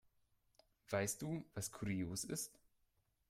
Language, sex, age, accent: German, male, 19-29, Deutschland Deutsch